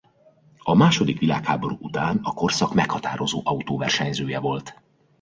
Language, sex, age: Hungarian, male, 40-49